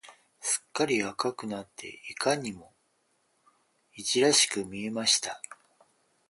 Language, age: Japanese, 50-59